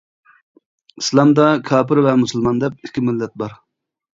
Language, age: Uyghur, 19-29